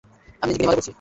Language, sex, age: Bengali, male, under 19